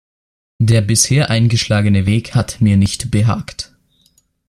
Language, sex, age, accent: German, male, 19-29, Österreichisches Deutsch